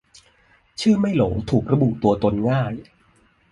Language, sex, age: Thai, male, 40-49